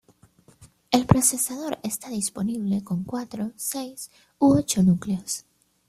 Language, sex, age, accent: Spanish, female, 19-29, América central